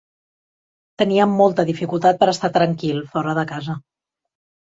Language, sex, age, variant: Catalan, female, 50-59, Central